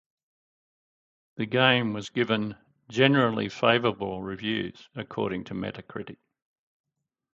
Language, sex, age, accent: English, male, 60-69, Australian English